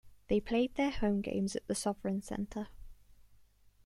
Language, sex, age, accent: English, female, 19-29, England English